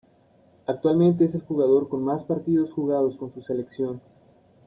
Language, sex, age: Spanish, male, 19-29